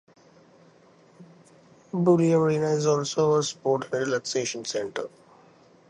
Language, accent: English, India and South Asia (India, Pakistan, Sri Lanka)